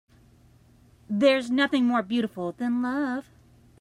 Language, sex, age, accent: English, female, 30-39, United States English